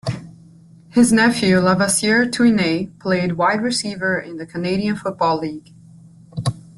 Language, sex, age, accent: English, female, 19-29, United States English